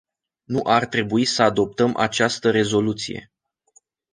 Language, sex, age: Romanian, male, 19-29